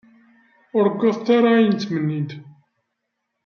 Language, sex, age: Kabyle, male, 30-39